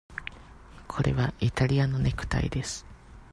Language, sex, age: Japanese, male, 19-29